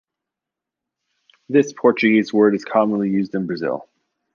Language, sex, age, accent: English, male, 40-49, Canadian English